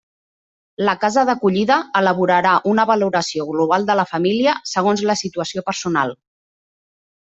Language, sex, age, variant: Catalan, female, 30-39, Central